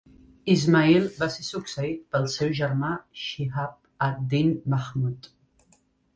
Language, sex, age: Catalan, female, 30-39